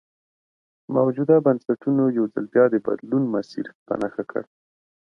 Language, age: Pashto, 30-39